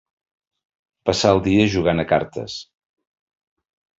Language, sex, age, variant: Catalan, male, 60-69, Central